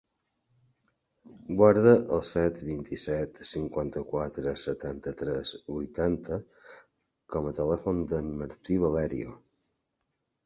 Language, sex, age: Catalan, male, 60-69